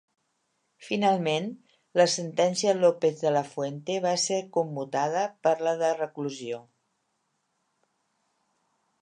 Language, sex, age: Catalan, female, 60-69